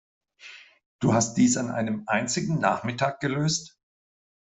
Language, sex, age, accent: German, male, 50-59, Deutschland Deutsch